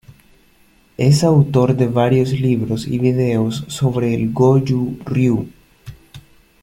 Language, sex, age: Spanish, male, under 19